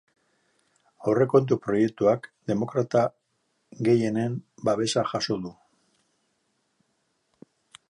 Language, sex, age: Basque, male, 50-59